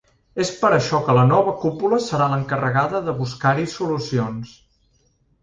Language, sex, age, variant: Catalan, male, 40-49, Central